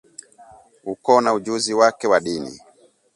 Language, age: Swahili, 30-39